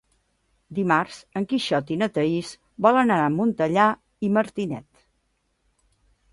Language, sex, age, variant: Catalan, female, 60-69, Central